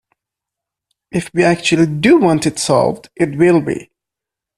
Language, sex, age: English, male, 19-29